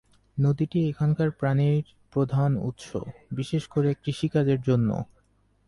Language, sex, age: Bengali, male, 30-39